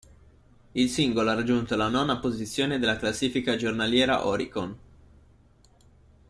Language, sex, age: Italian, male, 19-29